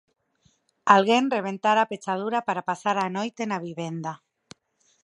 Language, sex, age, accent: Galician, female, 30-39, Normativo (estándar)